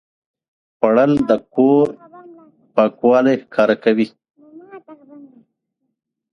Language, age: Pashto, 40-49